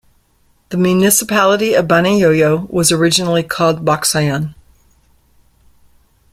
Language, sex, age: English, female, 50-59